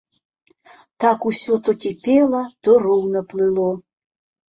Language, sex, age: Belarusian, female, 50-59